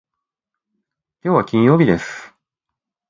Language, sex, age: Japanese, male, 40-49